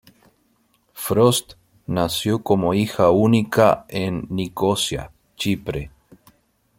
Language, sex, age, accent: Spanish, male, 40-49, Rioplatense: Argentina, Uruguay, este de Bolivia, Paraguay